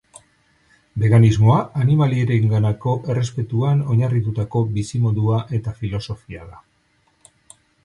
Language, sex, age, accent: Basque, male, 50-59, Mendebalekoa (Araba, Bizkaia, Gipuzkoako mendebaleko herri batzuk)